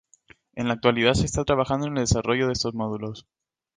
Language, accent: Spanish, España: Islas Canarias